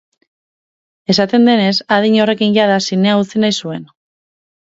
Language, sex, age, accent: Basque, female, 19-29, Mendebalekoa (Araba, Bizkaia, Gipuzkoako mendebaleko herri batzuk)